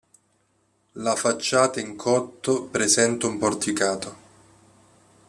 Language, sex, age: Italian, male, 19-29